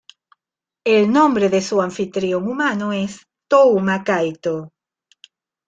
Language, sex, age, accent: Spanish, female, 50-59, Caribe: Cuba, Venezuela, Puerto Rico, República Dominicana, Panamá, Colombia caribeña, México caribeño, Costa del golfo de México